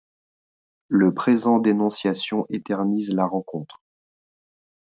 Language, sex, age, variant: French, male, 40-49, Français de métropole